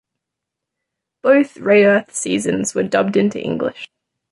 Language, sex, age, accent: English, female, 19-29, Australian English